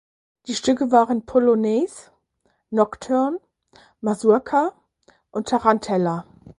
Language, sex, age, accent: German, female, 19-29, Deutschland Deutsch